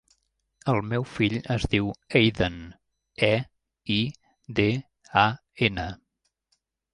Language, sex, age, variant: Catalan, male, 50-59, Central